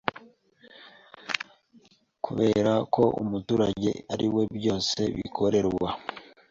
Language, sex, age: Kinyarwanda, male, 19-29